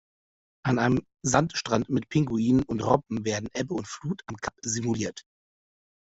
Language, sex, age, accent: German, male, 40-49, Deutschland Deutsch